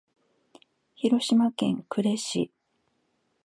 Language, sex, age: Japanese, female, 50-59